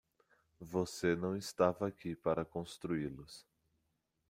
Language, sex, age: Portuguese, male, 30-39